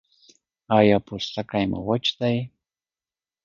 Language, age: Pashto, 30-39